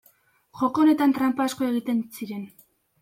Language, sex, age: Basque, female, under 19